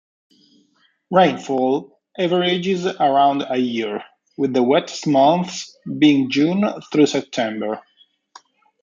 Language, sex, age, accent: English, male, 40-49, United States English